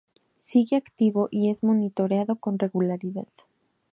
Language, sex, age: Spanish, female, 19-29